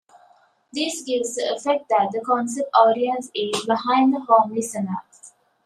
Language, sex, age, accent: English, female, 19-29, England English